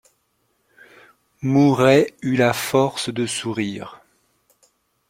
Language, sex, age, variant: French, male, 40-49, Français de métropole